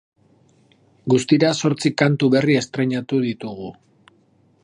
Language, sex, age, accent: Basque, male, 30-39, Mendebalekoa (Araba, Bizkaia, Gipuzkoako mendebaleko herri batzuk)